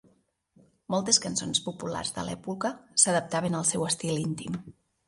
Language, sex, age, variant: Catalan, female, 30-39, Central